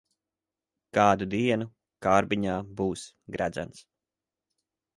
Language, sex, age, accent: Latvian, male, 30-39, bez akcenta